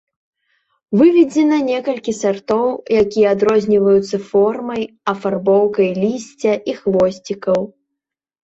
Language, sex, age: Belarusian, female, under 19